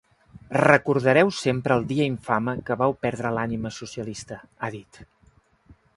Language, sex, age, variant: Catalan, male, 30-39, Central